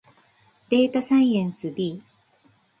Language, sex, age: Japanese, female, 40-49